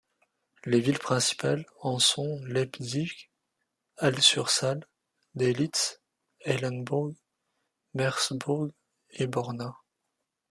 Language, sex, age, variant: French, male, 19-29, Français de métropole